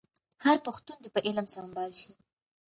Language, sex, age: Pashto, female, 19-29